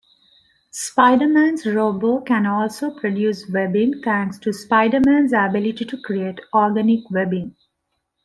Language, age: English, 50-59